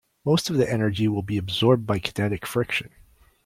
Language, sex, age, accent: English, male, 40-49, United States English